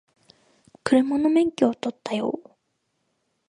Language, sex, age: Japanese, female, 19-29